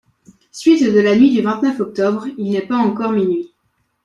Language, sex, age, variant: French, male, under 19, Français de métropole